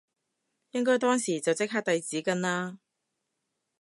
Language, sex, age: Cantonese, female, 30-39